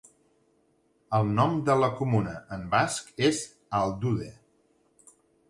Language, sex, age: Catalan, male, 40-49